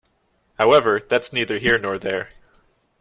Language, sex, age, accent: English, male, 19-29, United States English